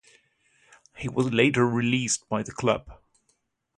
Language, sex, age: English, male, 30-39